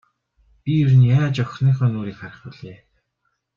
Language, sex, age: Mongolian, male, 19-29